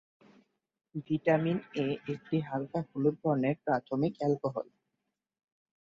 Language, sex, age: Bengali, male, 19-29